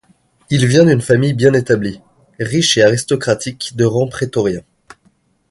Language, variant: French, Français de métropole